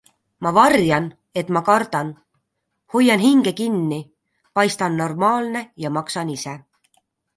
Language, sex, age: Estonian, female, 30-39